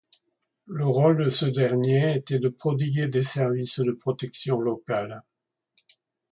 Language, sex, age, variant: French, male, 60-69, Français de métropole